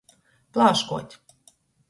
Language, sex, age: Latgalian, female, 40-49